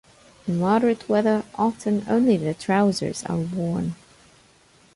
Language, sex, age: English, female, under 19